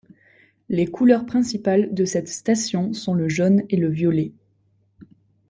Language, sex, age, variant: French, female, 19-29, Français de métropole